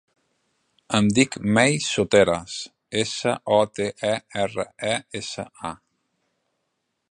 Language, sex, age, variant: Catalan, male, 30-39, Central